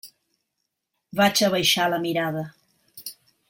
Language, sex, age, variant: Catalan, female, 60-69, Central